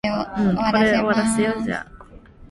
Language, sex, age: Cantonese, female, 19-29